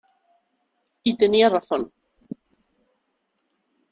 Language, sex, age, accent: Spanish, female, 30-39, España: Centro-Sur peninsular (Madrid, Toledo, Castilla-La Mancha)